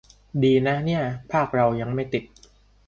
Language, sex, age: Thai, male, 19-29